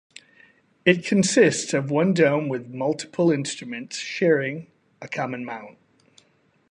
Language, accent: English, United States English; Australian English